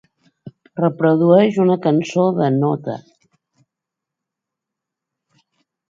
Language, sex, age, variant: Catalan, female, 50-59, Balear